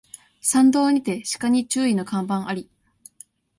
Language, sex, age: Japanese, female, under 19